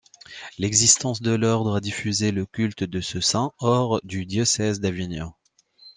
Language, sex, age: French, male, 30-39